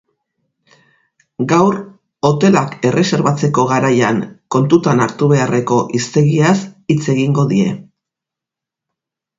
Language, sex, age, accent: Basque, female, 50-59, Erdialdekoa edo Nafarra (Gipuzkoa, Nafarroa)